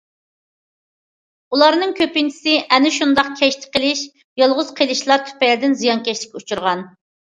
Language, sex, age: Uyghur, female, 40-49